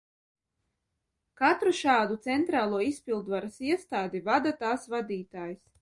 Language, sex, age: Latvian, female, 19-29